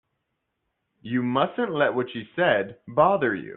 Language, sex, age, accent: English, male, 19-29, United States English